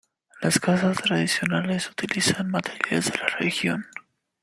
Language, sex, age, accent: Spanish, male, 30-39, México